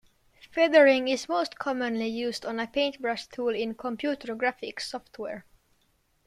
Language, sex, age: English, male, under 19